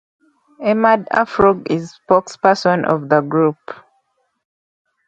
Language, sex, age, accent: English, female, 19-29, England English